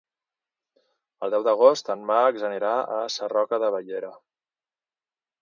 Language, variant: Catalan, Central